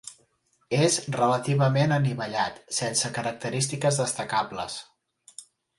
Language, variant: Catalan, Central